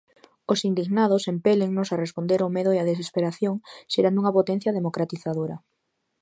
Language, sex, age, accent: Galician, female, 19-29, Normativo (estándar)